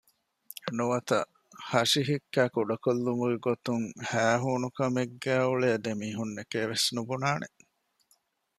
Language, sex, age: Divehi, male, 30-39